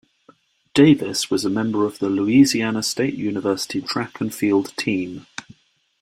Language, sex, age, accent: English, male, 30-39, England English